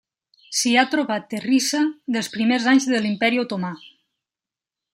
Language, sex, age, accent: Catalan, female, 30-39, valencià